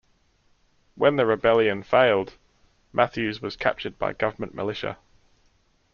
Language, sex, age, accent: English, male, 40-49, Australian English